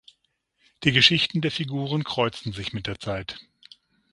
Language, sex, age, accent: German, male, 50-59, Deutschland Deutsch; Süddeutsch